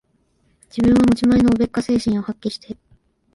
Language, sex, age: Japanese, female, 19-29